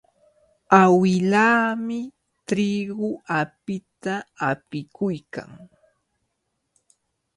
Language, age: Cajatambo North Lima Quechua, 19-29